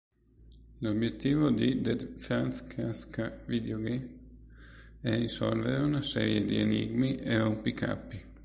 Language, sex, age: Italian, male, 19-29